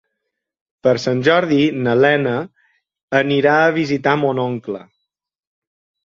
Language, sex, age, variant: Catalan, male, 40-49, Balear